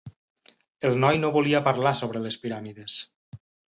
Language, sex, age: Catalan, male, 30-39